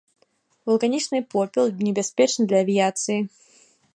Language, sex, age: Belarusian, female, 19-29